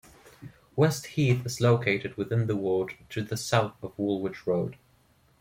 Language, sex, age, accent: English, male, 19-29, England English